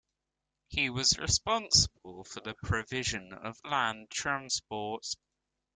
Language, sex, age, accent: English, male, under 19, England English